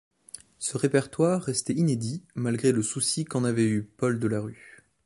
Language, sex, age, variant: French, male, 30-39, Français de métropole